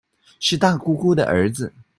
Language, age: Chinese, 30-39